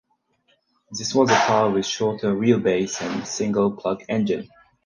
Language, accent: English, United States English